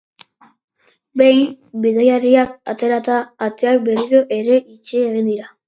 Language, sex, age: Basque, female, 30-39